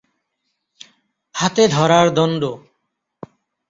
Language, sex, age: Bengali, male, 30-39